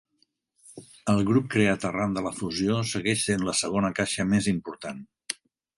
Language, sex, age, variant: Catalan, male, 70-79, Central